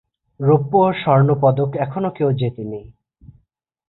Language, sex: Bengali, male